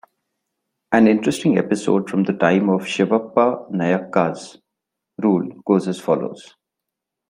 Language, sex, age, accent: English, male, 30-39, India and South Asia (India, Pakistan, Sri Lanka)